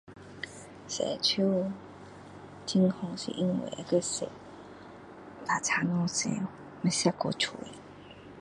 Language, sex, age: Min Dong Chinese, female, 40-49